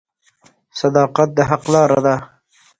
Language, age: Pashto, 40-49